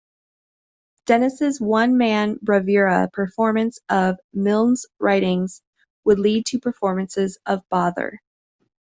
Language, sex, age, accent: English, female, 30-39, United States English